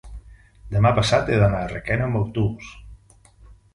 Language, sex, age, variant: Catalan, male, 50-59, Central